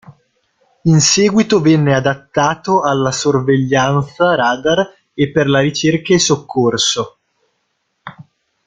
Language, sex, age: Italian, male, 19-29